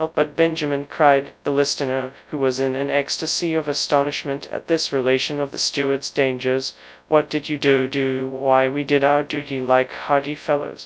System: TTS, FastPitch